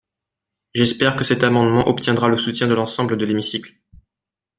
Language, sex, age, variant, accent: French, male, 19-29, Français des départements et régions d'outre-mer, Français de La Réunion